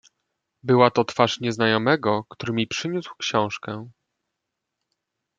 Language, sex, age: Polish, male, 19-29